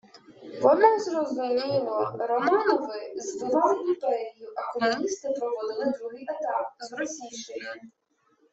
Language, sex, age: Ukrainian, female, 19-29